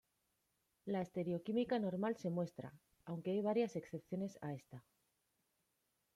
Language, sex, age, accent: Spanish, female, 30-39, España: Norte peninsular (Asturias, Castilla y León, Cantabria, País Vasco, Navarra, Aragón, La Rioja, Guadalajara, Cuenca)